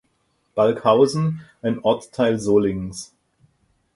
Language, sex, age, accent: German, male, 50-59, Deutschland Deutsch